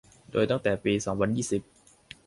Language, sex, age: Thai, male, under 19